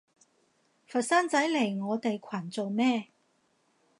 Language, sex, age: Cantonese, female, 40-49